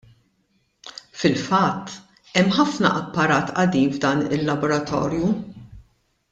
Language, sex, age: Maltese, female, 50-59